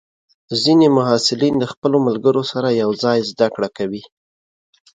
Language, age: Pashto, 30-39